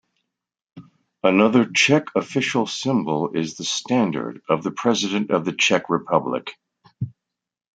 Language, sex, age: English, male, 60-69